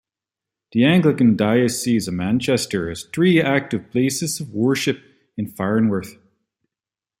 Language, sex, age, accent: English, male, 30-39, Canadian English